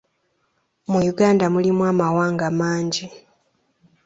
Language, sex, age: Ganda, female, 19-29